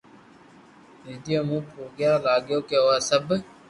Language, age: Loarki, under 19